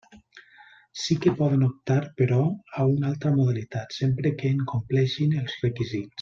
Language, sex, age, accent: Catalan, male, 40-49, valencià